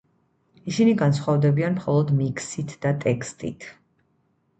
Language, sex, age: Georgian, female, 30-39